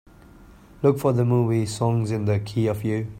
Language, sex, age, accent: English, male, 19-29, India and South Asia (India, Pakistan, Sri Lanka)